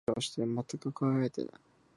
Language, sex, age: Japanese, male, 19-29